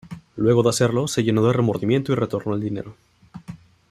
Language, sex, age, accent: Spanish, male, 19-29, México